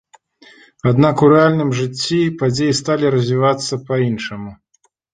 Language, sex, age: Belarusian, male, 40-49